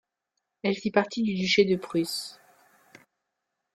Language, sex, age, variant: French, female, 30-39, Français de métropole